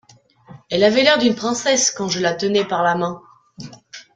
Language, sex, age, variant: French, female, 19-29, Français de métropole